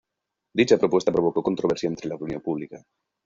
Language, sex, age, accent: Spanish, male, 30-39, España: Norte peninsular (Asturias, Castilla y León, Cantabria, País Vasco, Navarra, Aragón, La Rioja, Guadalajara, Cuenca)